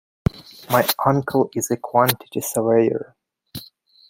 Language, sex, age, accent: English, male, under 19, Canadian English